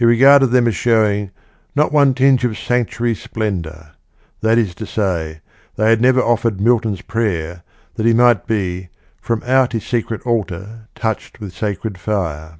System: none